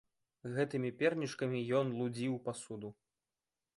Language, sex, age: Belarusian, male, 19-29